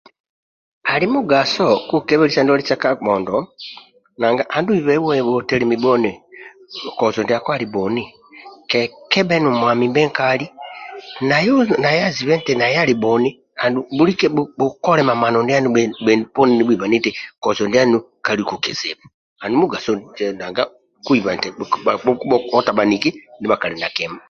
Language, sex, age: Amba (Uganda), male, 70-79